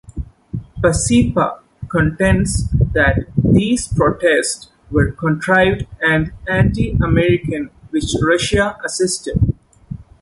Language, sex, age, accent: English, male, 19-29, India and South Asia (India, Pakistan, Sri Lanka)